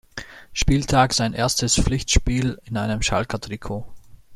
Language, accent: German, Österreichisches Deutsch